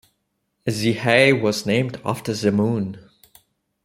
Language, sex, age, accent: English, male, 19-29, United States English